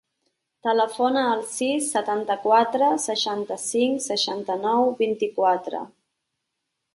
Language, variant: Catalan, Central